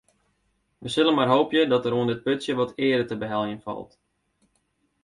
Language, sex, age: Western Frisian, male, 19-29